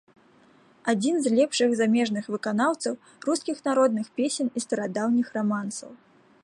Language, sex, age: Belarusian, female, 19-29